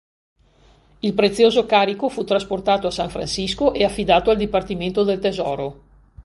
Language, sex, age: Italian, female, 60-69